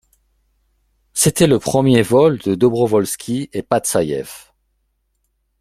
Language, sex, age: French, male, 40-49